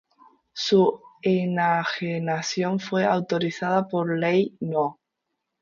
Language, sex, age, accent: Spanish, female, 19-29, España: Islas Canarias